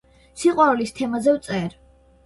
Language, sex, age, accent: Georgian, female, under 19, მშვიდი